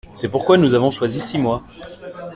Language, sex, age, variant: French, male, 19-29, Français de métropole